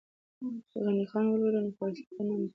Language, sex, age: Pashto, female, 19-29